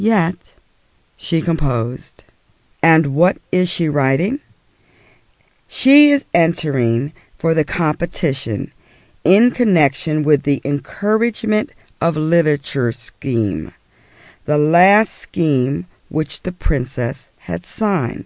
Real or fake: real